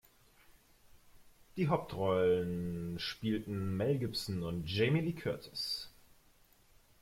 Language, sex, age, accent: German, male, 19-29, Deutschland Deutsch